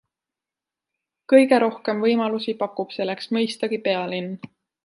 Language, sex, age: Estonian, female, 19-29